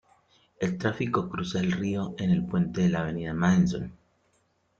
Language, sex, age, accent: Spanish, male, 30-39, Andino-Pacífico: Colombia, Perú, Ecuador, oeste de Bolivia y Venezuela andina